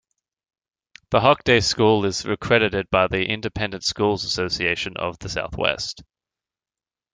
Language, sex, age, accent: English, male, 19-29, Australian English